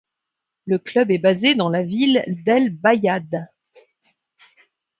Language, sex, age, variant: French, female, 50-59, Français de métropole